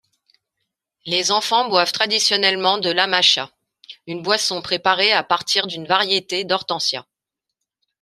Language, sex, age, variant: French, female, 40-49, Français de métropole